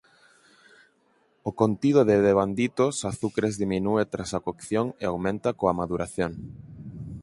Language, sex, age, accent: Galician, male, 19-29, Central (gheada)